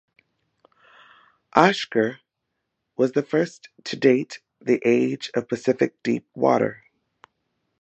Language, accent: English, United States English